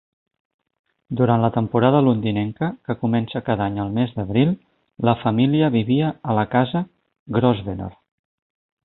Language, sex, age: Catalan, male, 40-49